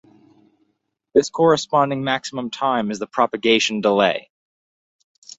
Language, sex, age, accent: English, male, 19-29, United States English